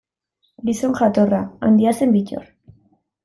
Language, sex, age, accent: Basque, female, 19-29, Erdialdekoa edo Nafarra (Gipuzkoa, Nafarroa)